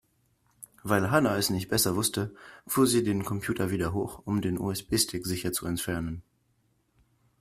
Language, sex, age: German, male, 19-29